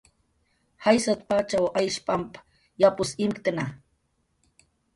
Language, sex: Jaqaru, female